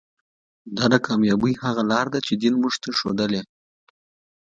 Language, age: Pashto, 19-29